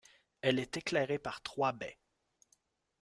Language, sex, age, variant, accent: French, male, 30-39, Français d'Amérique du Nord, Français du Canada